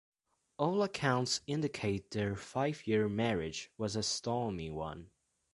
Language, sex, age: English, male, under 19